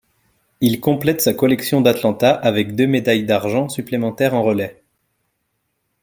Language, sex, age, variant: French, male, 19-29, Français de métropole